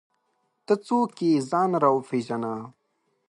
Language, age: Pashto, 19-29